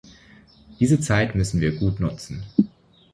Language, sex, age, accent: German, male, 19-29, Deutschland Deutsch